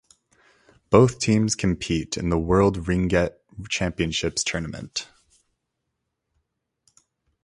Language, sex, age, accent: English, male, 19-29, United States English